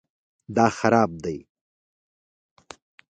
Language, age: Pashto, 50-59